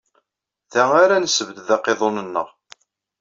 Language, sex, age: Kabyle, male, 40-49